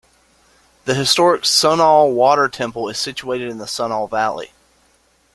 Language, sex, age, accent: English, male, 30-39, United States English